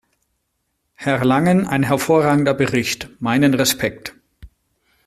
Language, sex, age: German, male, 40-49